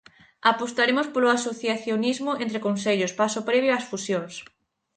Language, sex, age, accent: Galician, female, 19-29, Atlántico (seseo e gheada)